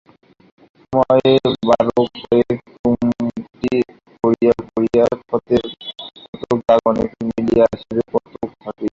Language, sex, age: Bengali, male, 19-29